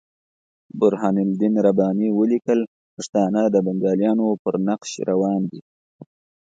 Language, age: Pashto, 30-39